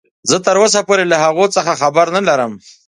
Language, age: Pashto, 30-39